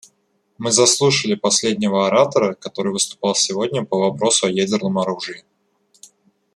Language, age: Russian, 19-29